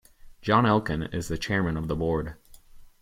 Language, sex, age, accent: English, male, 19-29, United States English